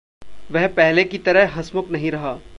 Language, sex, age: Hindi, male, 19-29